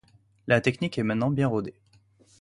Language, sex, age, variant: French, male, 19-29, Français de métropole